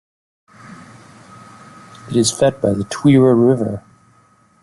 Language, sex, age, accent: English, male, 19-29, United States English